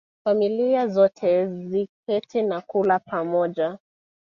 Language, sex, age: Swahili, female, 19-29